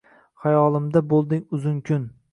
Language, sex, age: Uzbek, male, 19-29